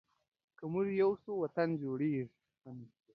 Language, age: Pashto, under 19